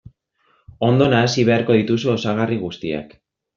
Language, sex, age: Basque, male, 19-29